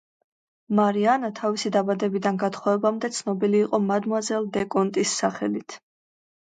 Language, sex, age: Georgian, female, 19-29